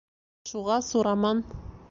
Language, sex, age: Bashkir, female, 19-29